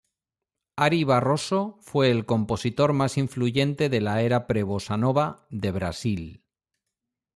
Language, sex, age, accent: Spanish, male, 50-59, España: Norte peninsular (Asturias, Castilla y León, Cantabria, País Vasco, Navarra, Aragón, La Rioja, Guadalajara, Cuenca)